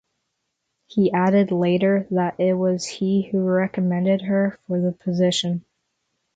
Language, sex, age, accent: English, male, under 19, United States English